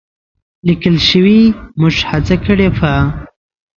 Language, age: Pashto, under 19